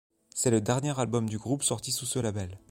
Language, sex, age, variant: French, male, 30-39, Français de métropole